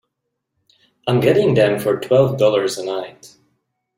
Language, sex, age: English, male, 30-39